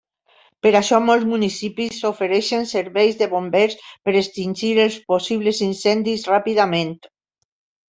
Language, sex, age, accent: Catalan, female, 60-69, valencià